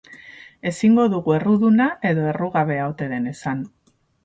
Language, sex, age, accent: Basque, female, 40-49, Mendebalekoa (Araba, Bizkaia, Gipuzkoako mendebaleko herri batzuk)